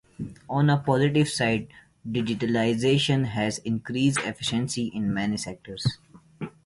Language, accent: English, India and South Asia (India, Pakistan, Sri Lanka)